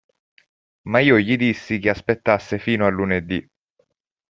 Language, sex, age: Italian, male, 30-39